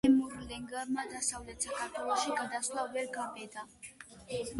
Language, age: Georgian, under 19